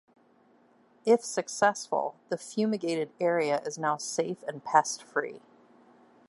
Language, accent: English, United States English